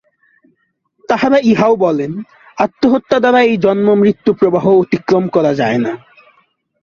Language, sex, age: Bengali, male, 19-29